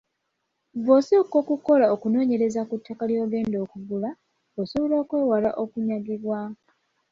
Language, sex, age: Ganda, female, 19-29